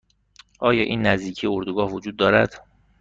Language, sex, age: Persian, male, 19-29